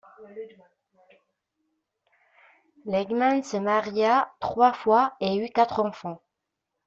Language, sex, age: French, female, 19-29